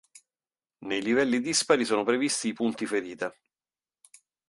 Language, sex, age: Italian, male, 50-59